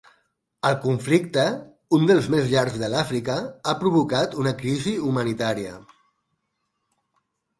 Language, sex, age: Catalan, male, 50-59